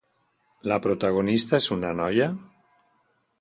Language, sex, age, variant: Catalan, male, 60-69, Valencià central